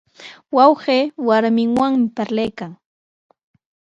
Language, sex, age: Sihuas Ancash Quechua, female, 19-29